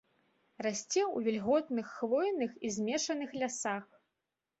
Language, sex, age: Belarusian, female, 19-29